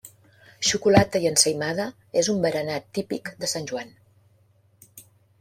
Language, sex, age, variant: Catalan, female, 50-59, Central